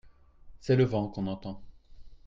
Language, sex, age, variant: French, male, 30-39, Français de métropole